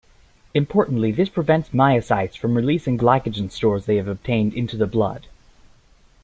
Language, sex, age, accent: English, male, 19-29, United States English